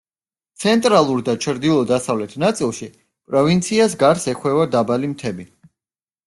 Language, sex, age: Georgian, male, 19-29